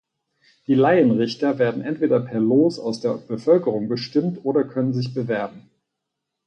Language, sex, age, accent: German, male, 40-49, Deutschland Deutsch